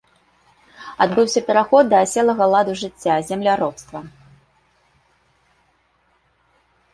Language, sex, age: Belarusian, female, 30-39